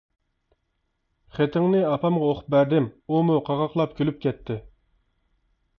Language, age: Uyghur, 30-39